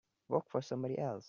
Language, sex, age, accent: English, male, under 19, India and South Asia (India, Pakistan, Sri Lanka)